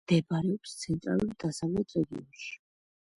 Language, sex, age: Georgian, female, under 19